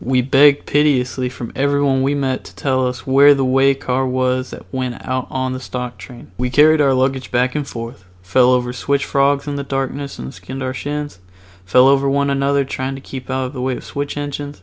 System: none